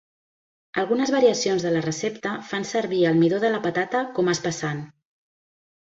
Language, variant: Catalan, Central